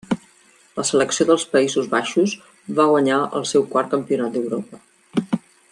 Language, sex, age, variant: Catalan, female, 50-59, Central